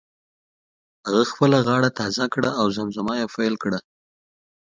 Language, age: Pashto, 19-29